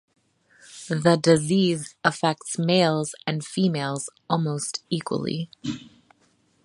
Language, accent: English, United States English